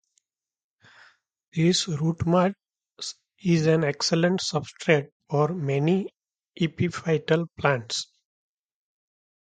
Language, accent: English, India and South Asia (India, Pakistan, Sri Lanka)